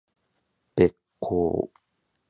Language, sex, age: Japanese, male, 19-29